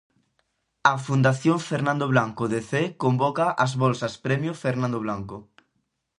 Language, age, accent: Galician, 19-29, Atlántico (seseo e gheada)